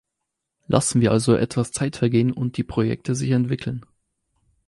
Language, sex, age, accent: German, male, 19-29, Deutschland Deutsch